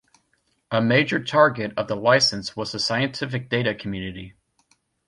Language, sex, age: English, male, 19-29